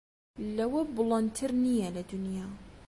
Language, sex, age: Central Kurdish, female, 19-29